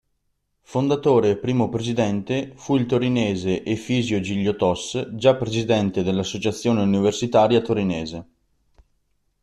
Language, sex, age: Italian, male, 19-29